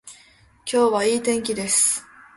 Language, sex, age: Japanese, female, under 19